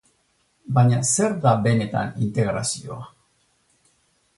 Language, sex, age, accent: Basque, male, 60-69, Erdialdekoa edo Nafarra (Gipuzkoa, Nafarroa)